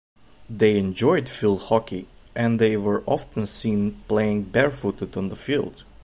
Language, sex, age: English, male, 19-29